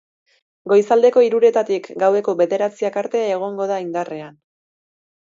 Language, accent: Basque, Erdialdekoa edo Nafarra (Gipuzkoa, Nafarroa)